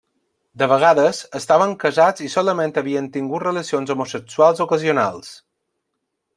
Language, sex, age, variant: Catalan, male, 30-39, Balear